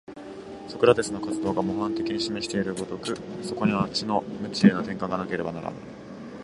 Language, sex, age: Japanese, male, 19-29